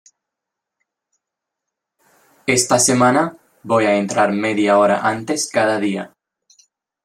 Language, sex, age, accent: Spanish, male, under 19, España: Centro-Sur peninsular (Madrid, Toledo, Castilla-La Mancha)